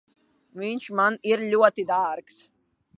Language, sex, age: Latvian, male, under 19